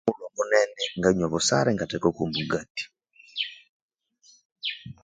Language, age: Konzo, 30-39